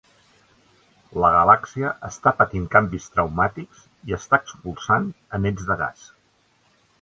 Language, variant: Catalan, Central